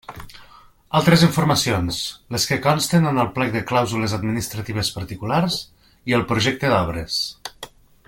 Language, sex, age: Catalan, male, 40-49